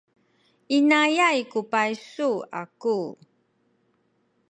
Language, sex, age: Sakizaya, female, 50-59